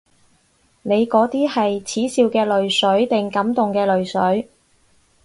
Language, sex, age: Cantonese, female, 19-29